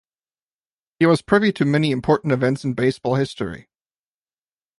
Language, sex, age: English, male, 19-29